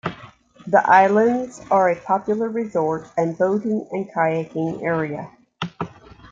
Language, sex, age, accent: English, female, 50-59, United States English